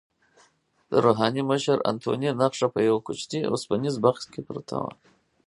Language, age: Pashto, 40-49